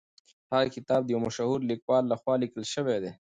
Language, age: Pashto, 40-49